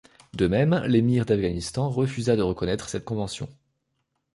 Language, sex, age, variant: French, male, 19-29, Français de métropole